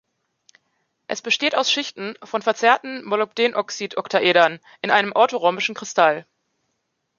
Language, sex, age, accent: German, female, 30-39, Deutschland Deutsch